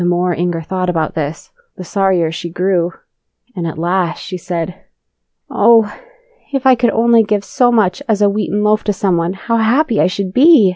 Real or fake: real